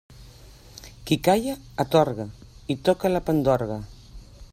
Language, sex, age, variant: Catalan, female, 40-49, Central